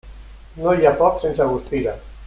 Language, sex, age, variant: Catalan, male, 60-69, Central